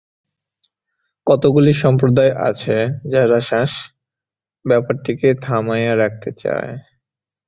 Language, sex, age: Bengali, male, 19-29